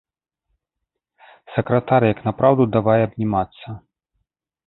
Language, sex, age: Belarusian, male, 30-39